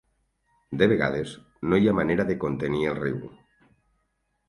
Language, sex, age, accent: Catalan, male, 50-59, Tortosí